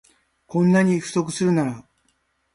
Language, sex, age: Japanese, male, 60-69